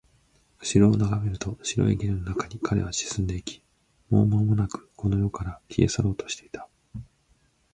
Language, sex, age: Japanese, male, 30-39